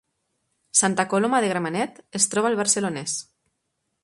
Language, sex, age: Catalan, female, 30-39